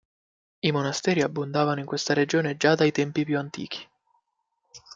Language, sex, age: Italian, male, 19-29